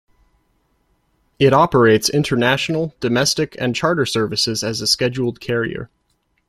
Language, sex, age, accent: English, male, 19-29, United States English